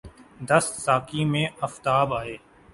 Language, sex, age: Urdu, male, 19-29